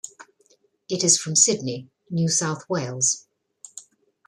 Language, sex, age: English, female, 60-69